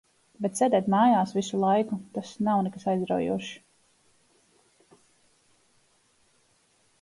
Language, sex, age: Latvian, female, 30-39